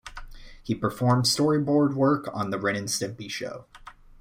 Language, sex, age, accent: English, male, 30-39, United States English